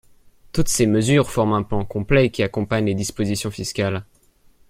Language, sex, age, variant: French, male, 19-29, Français de métropole